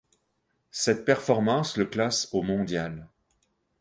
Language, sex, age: French, male, 60-69